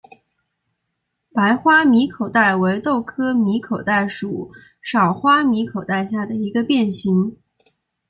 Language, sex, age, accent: Chinese, female, 19-29, 出生地：四川省